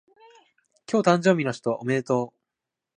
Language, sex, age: Japanese, male, under 19